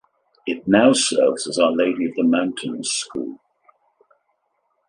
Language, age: English, 60-69